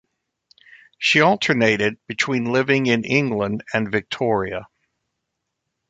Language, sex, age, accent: English, male, 60-69, United States English